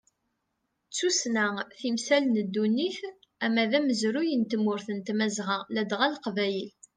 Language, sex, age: Kabyle, female, 40-49